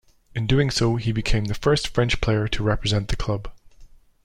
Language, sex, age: English, male, 30-39